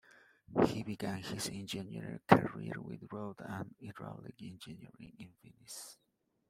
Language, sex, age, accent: English, male, 30-39, Southern African (South Africa, Zimbabwe, Namibia)